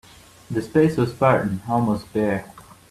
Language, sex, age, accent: English, male, 19-29, United States English